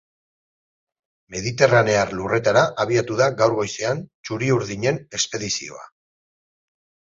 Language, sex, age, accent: Basque, male, 40-49, Erdialdekoa edo Nafarra (Gipuzkoa, Nafarroa)